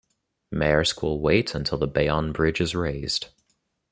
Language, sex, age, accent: English, male, 19-29, United States English